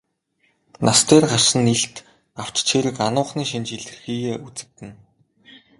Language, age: Mongolian, 19-29